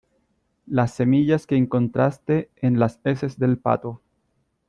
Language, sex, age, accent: Spanish, male, 30-39, Chileno: Chile, Cuyo